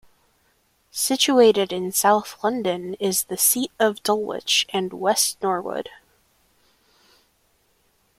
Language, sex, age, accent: English, male, 19-29, United States English